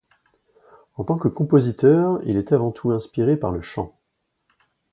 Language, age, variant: French, 40-49, Français de métropole